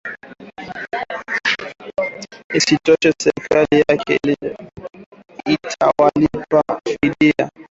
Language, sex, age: Swahili, male, 19-29